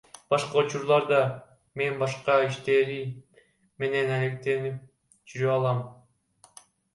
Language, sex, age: Kyrgyz, male, under 19